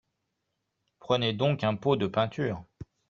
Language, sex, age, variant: French, male, 40-49, Français de métropole